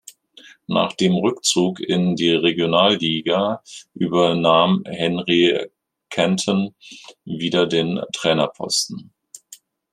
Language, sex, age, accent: German, male, 50-59, Deutschland Deutsch